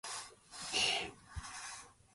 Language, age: English, 19-29